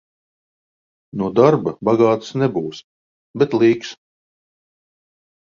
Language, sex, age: Latvian, male, 40-49